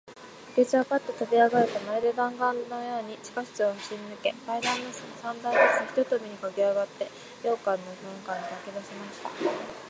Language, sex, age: Japanese, female, 19-29